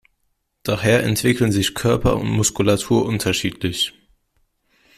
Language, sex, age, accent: German, male, under 19, Deutschland Deutsch